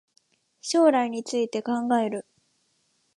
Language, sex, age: Japanese, female, under 19